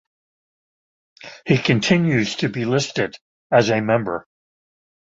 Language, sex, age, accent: English, male, 70-79, England English